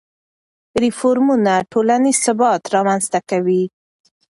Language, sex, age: Pashto, female, 19-29